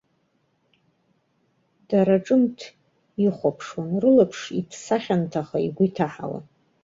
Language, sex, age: Abkhazian, female, 40-49